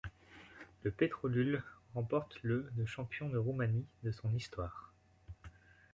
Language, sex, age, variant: French, male, 19-29, Français de métropole